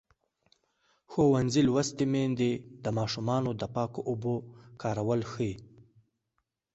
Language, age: Pashto, under 19